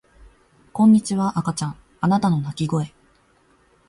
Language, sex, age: Japanese, female, 19-29